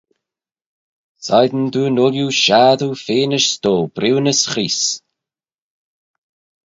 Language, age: Manx, 40-49